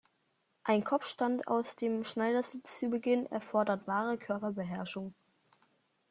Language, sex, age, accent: German, male, under 19, Deutschland Deutsch